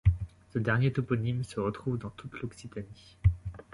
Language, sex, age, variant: French, male, 19-29, Français de métropole